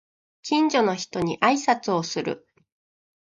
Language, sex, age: Japanese, female, 19-29